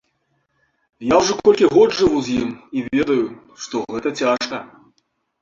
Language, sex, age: Belarusian, male, 40-49